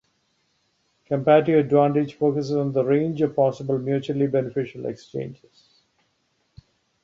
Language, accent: English, Canadian English